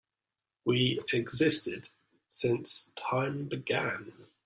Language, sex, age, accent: English, male, 30-39, Scottish English